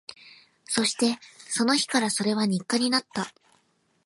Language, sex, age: Japanese, female, 19-29